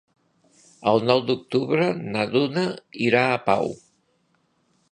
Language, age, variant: Catalan, 60-69, Central